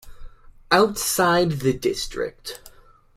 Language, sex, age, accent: English, male, under 19, United States English